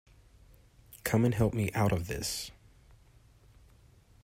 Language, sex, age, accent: English, male, 19-29, United States English